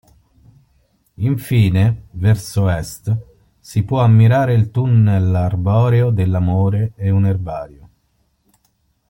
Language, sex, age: Italian, male, 40-49